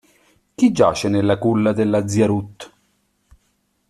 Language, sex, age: Italian, male, 50-59